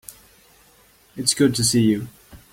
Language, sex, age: English, male, 30-39